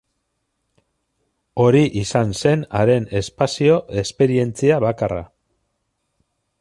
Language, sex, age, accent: Basque, male, 40-49, Mendebalekoa (Araba, Bizkaia, Gipuzkoako mendebaleko herri batzuk)